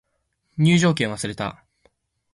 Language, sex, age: Japanese, male, under 19